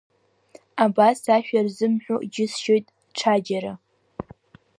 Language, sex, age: Abkhazian, female, under 19